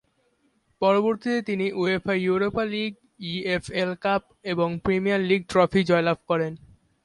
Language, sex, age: Bengali, male, under 19